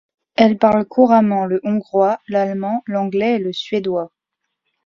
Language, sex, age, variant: French, female, 19-29, Français de métropole